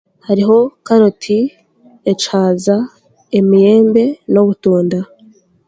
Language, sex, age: Chiga, female, 19-29